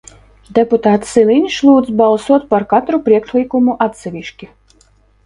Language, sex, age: Latvian, female, 19-29